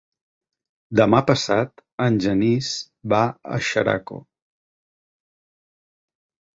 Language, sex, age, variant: Catalan, male, 50-59, Central